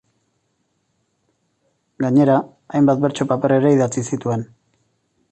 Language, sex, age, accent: Basque, male, 40-49, Erdialdekoa edo Nafarra (Gipuzkoa, Nafarroa)